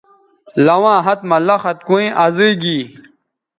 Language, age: Bateri, 19-29